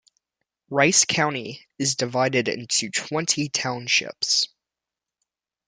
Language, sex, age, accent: English, male, under 19, United States English